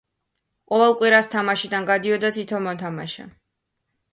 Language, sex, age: Georgian, female, 19-29